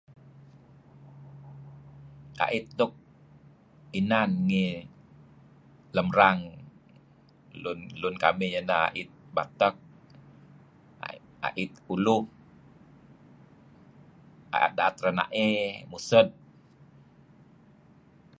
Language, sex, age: Kelabit, male, 50-59